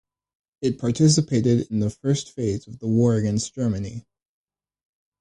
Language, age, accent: English, under 19, United States English